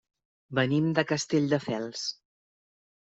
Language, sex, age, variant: Catalan, female, 40-49, Central